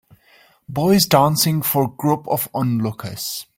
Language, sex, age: English, male, 30-39